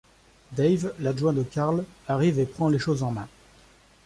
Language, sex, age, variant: French, male, 30-39, Français de métropole